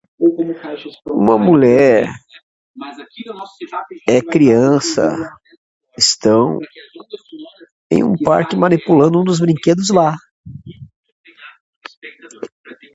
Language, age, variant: Portuguese, 40-49, Portuguese (Brasil)